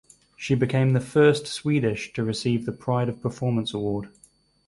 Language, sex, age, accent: English, male, 19-29, England English